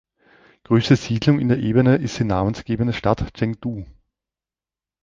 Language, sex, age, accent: German, male, 40-49, Österreichisches Deutsch